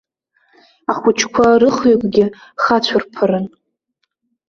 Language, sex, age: Abkhazian, female, 19-29